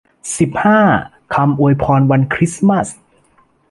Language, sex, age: Thai, male, 19-29